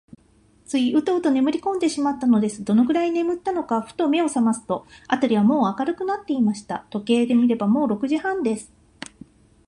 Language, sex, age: Japanese, female, 50-59